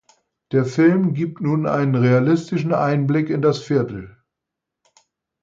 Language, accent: German, Norddeutsch